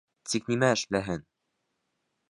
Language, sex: Bashkir, male